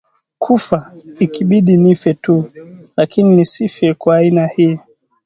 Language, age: Swahili, 19-29